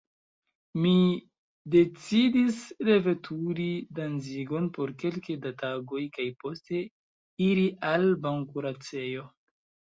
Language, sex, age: Esperanto, male, 19-29